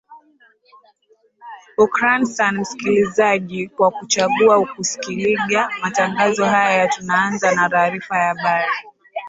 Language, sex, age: Swahili, female, 19-29